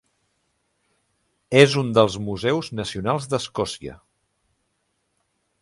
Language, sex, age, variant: Catalan, male, 30-39, Central